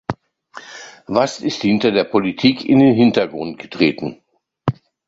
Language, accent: German, Deutschland Deutsch